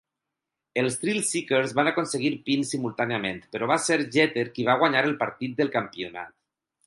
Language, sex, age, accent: Catalan, male, 40-49, valencià